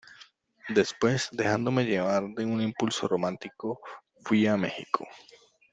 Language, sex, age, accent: Spanish, male, 19-29, Andino-Pacífico: Colombia, Perú, Ecuador, oeste de Bolivia y Venezuela andina